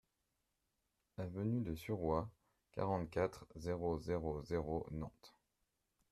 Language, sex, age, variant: French, male, 30-39, Français de métropole